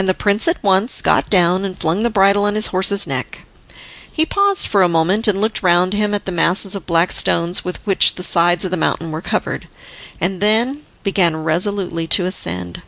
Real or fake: real